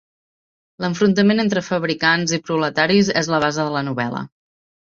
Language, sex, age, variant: Catalan, female, 30-39, Central